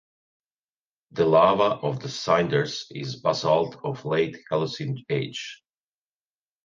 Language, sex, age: English, male, 50-59